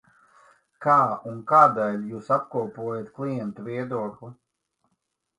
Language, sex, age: Latvian, male, 40-49